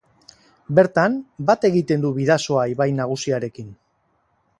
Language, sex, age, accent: Basque, male, 30-39, Mendebalekoa (Araba, Bizkaia, Gipuzkoako mendebaleko herri batzuk)